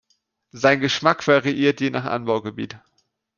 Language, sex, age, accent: German, male, 19-29, Deutschland Deutsch